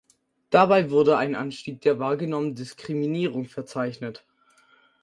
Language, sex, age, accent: German, male, under 19, Deutschland Deutsch